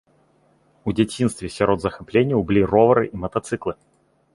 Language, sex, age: Belarusian, male, 30-39